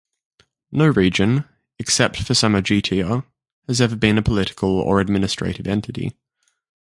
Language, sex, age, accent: English, male, under 19, Australian English